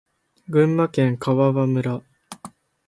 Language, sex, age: Japanese, male, 19-29